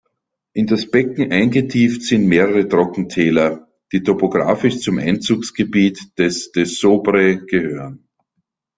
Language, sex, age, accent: German, male, 50-59, Österreichisches Deutsch